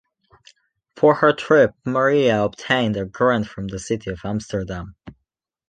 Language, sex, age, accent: English, male, 19-29, Welsh English